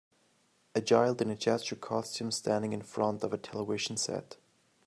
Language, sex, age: English, male, 19-29